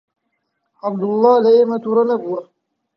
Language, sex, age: Central Kurdish, male, 19-29